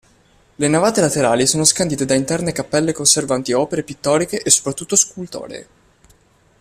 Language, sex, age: Italian, male, 19-29